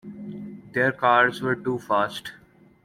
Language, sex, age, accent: English, male, under 19, India and South Asia (India, Pakistan, Sri Lanka)